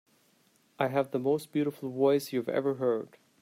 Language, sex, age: English, male, 30-39